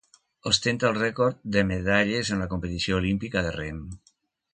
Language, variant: Catalan, Nord-Occidental